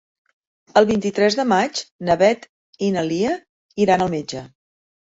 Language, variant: Catalan, Central